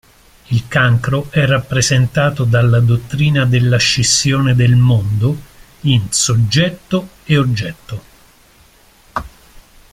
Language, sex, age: Italian, male, 50-59